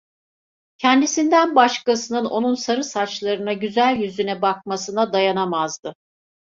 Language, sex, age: Turkish, female, 50-59